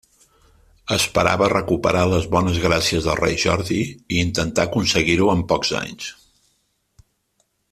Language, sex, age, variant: Catalan, male, 50-59, Central